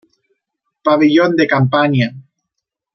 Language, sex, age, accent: Spanish, male, 30-39, México